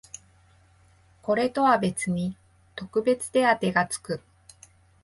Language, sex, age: Japanese, female, 30-39